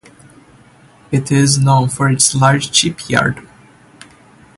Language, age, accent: English, under 19, United States English